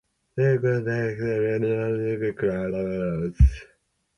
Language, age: English, 19-29